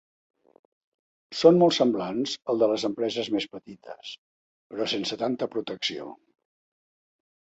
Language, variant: Catalan, Central